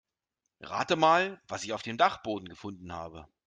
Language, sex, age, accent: German, male, 40-49, Deutschland Deutsch